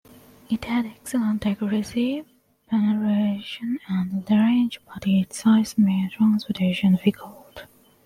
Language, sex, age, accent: English, female, 19-29, India and South Asia (India, Pakistan, Sri Lanka)